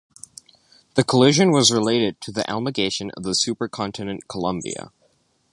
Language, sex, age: English, male, under 19